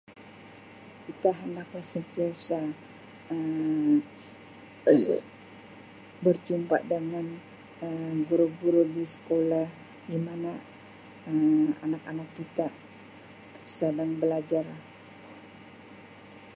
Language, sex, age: Sabah Malay, female, 60-69